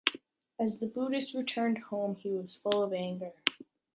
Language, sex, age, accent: English, female, 19-29, United States English